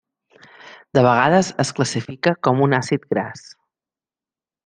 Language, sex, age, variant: Catalan, female, 40-49, Central